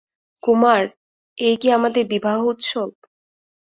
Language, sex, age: Bengali, female, 19-29